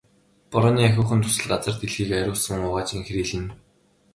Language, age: Mongolian, 19-29